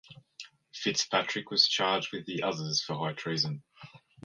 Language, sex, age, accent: English, male, 19-29, Australian English